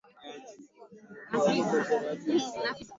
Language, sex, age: Swahili, male, 19-29